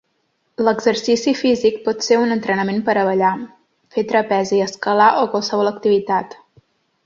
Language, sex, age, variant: Catalan, female, 30-39, Central